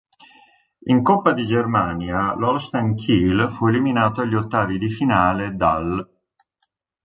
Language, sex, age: Italian, male, 50-59